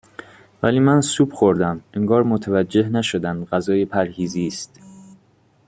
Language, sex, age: Persian, male, 19-29